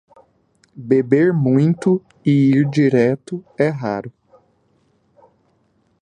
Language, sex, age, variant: Portuguese, male, 30-39, Portuguese (Brasil)